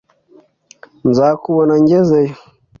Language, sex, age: Kinyarwanda, male, 50-59